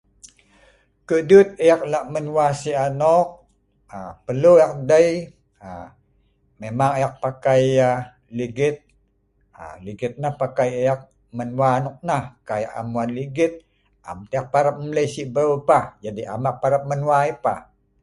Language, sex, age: Sa'ban, male, 50-59